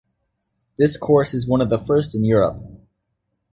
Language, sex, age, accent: English, male, under 19, United States English